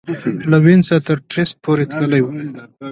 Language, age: Pashto, 30-39